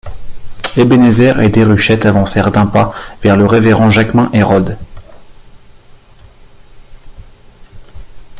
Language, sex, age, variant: French, male, 30-39, Français de métropole